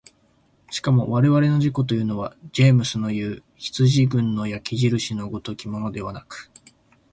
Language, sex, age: Japanese, male, 19-29